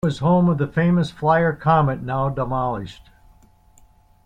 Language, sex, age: English, male, 70-79